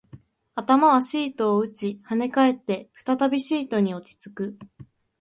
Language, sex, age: Japanese, female, 19-29